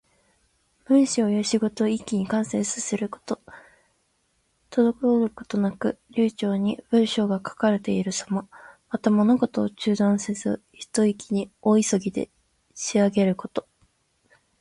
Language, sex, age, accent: Japanese, female, 19-29, 標準